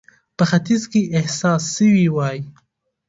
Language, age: Pashto, 19-29